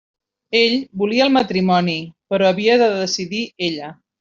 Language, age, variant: Catalan, 40-49, Central